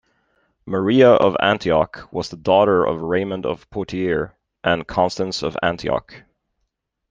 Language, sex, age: English, male, 30-39